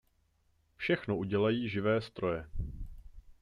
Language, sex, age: Czech, male, 19-29